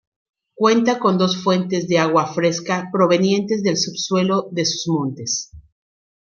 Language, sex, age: Spanish, female, 50-59